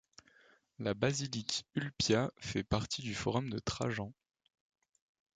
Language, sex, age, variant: French, male, 19-29, Français de métropole